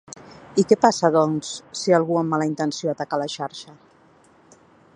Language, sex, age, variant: Catalan, female, 40-49, Central